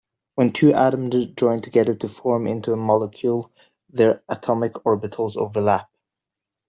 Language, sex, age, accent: English, male, 19-29, United States English